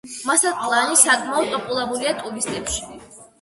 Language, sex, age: Georgian, female, 90+